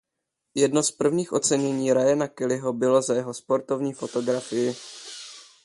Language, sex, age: Czech, male, 19-29